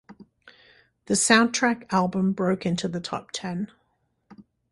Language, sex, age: English, female, 60-69